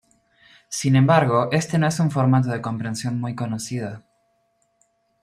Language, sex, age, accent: Spanish, male, 19-29, Rioplatense: Argentina, Uruguay, este de Bolivia, Paraguay